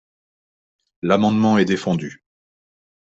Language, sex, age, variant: French, male, 40-49, Français de métropole